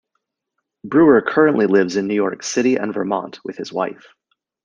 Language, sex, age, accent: English, male, 30-39, United States English